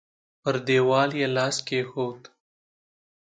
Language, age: Pashto, 19-29